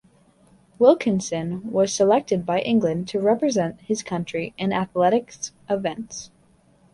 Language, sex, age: English, female, 19-29